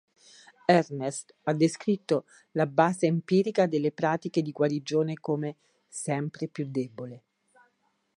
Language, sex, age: Italian, female, 40-49